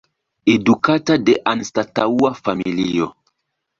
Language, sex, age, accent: Esperanto, male, 30-39, Internacia